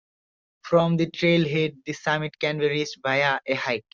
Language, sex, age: English, male, under 19